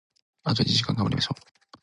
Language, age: Japanese, 19-29